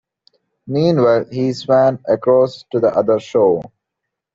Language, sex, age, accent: English, male, 19-29, India and South Asia (India, Pakistan, Sri Lanka)